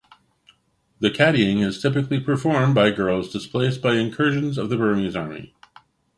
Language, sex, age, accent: English, male, 50-59, Canadian English